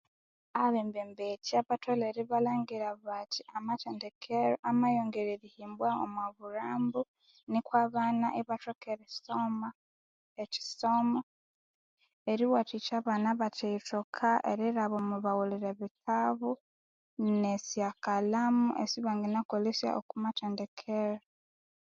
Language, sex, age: Konzo, female, 19-29